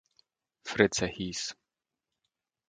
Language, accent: German, Polnisch Deutsch